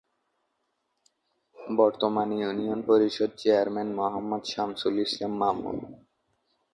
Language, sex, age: Bengali, male, under 19